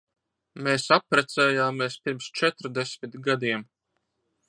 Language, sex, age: Latvian, male, 30-39